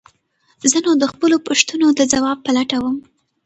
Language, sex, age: Pashto, female, 19-29